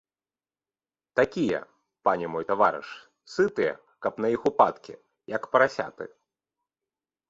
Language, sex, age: Belarusian, male, 19-29